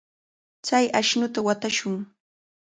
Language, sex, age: Cajatambo North Lima Quechua, female, 19-29